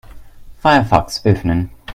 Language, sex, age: German, male, 19-29